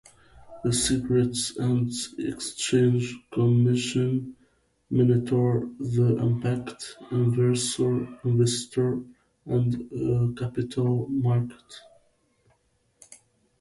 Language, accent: English, United States English